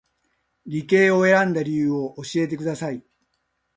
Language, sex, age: Japanese, male, 60-69